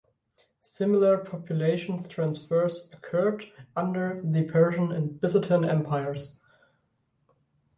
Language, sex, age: English, male, 19-29